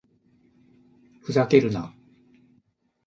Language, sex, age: Japanese, male, 50-59